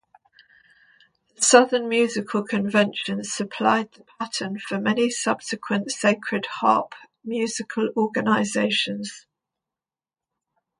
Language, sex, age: English, female, 70-79